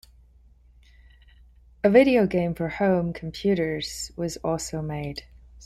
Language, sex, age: English, female, 40-49